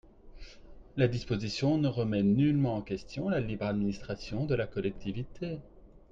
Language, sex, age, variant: French, male, 30-39, Français de métropole